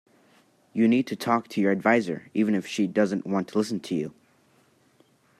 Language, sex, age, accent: English, male, under 19, United States English